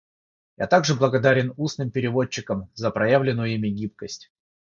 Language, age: Russian, 30-39